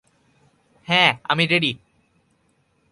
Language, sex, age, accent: Bengali, male, under 19, প্রমিত